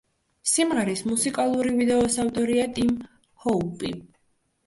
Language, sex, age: Georgian, female, under 19